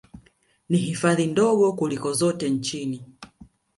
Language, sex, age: Swahili, female, 40-49